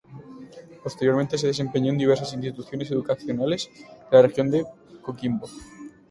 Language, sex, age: Spanish, male, 19-29